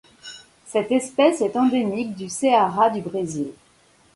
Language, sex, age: French, female, 30-39